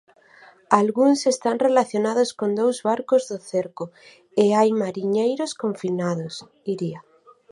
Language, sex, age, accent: Galician, female, 30-39, Atlántico (seseo e gheada)